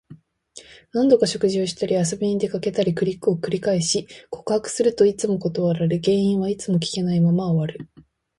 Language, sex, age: Japanese, female, 19-29